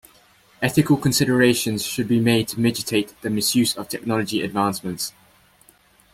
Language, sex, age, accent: English, male, 19-29, England English